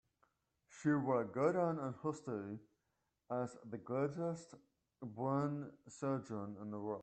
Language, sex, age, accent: English, male, 30-39, United States English